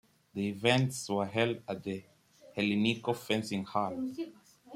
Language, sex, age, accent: English, male, under 19, England English